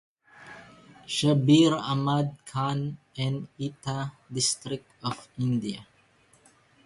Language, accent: English, Filipino